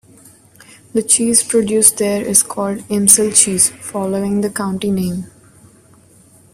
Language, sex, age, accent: English, female, 19-29, India and South Asia (India, Pakistan, Sri Lanka)